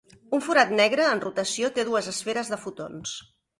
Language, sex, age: Catalan, female, 40-49